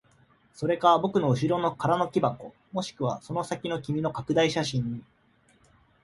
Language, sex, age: Japanese, male, 30-39